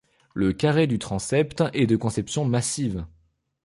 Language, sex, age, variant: French, male, 19-29, Français de métropole